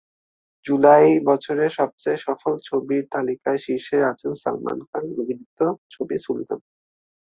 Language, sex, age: Bengali, male, 19-29